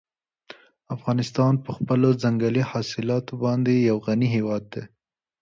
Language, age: Pashto, 19-29